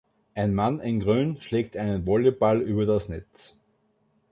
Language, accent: German, Österreichisches Deutsch